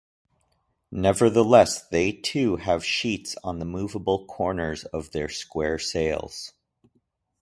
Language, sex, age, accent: English, male, 40-49, United States English